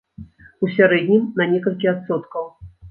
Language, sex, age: Belarusian, female, 40-49